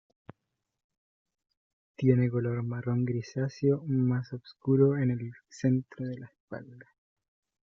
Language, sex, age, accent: Spanish, male, 19-29, Chileno: Chile, Cuyo